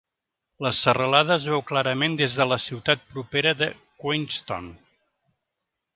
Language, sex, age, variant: Catalan, male, 50-59, Central